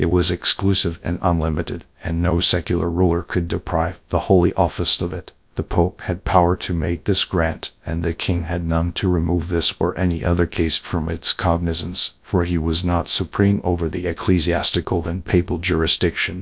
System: TTS, GradTTS